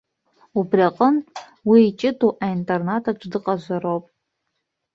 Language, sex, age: Abkhazian, female, 19-29